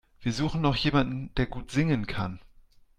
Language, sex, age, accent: German, male, 40-49, Deutschland Deutsch